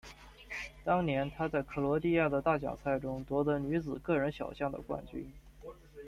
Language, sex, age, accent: Chinese, male, 19-29, 出生地：江苏省